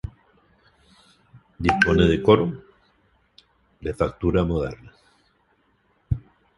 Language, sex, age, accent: Spanish, male, 50-59, Andino-Pacífico: Colombia, Perú, Ecuador, oeste de Bolivia y Venezuela andina